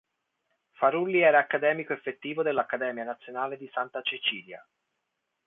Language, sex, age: Italian, male, 40-49